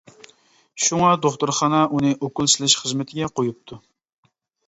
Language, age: Uyghur, 30-39